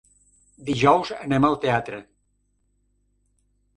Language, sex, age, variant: Catalan, male, 80-89, Central